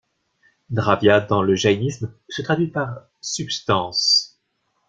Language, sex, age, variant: French, male, 19-29, Français de métropole